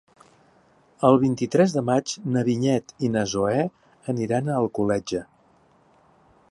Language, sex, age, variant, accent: Catalan, male, 60-69, Central, central